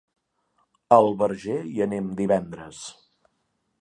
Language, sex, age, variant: Catalan, male, 30-39, Central